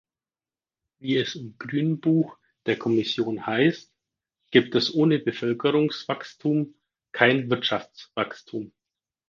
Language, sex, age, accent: German, male, 19-29, Deutschland Deutsch